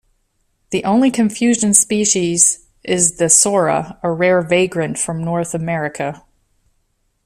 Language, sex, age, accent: English, female, 50-59, United States English